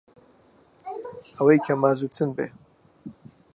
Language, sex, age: Central Kurdish, male, 19-29